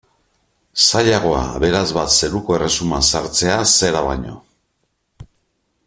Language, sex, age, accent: Basque, male, 50-59, Mendebalekoa (Araba, Bizkaia, Gipuzkoako mendebaleko herri batzuk)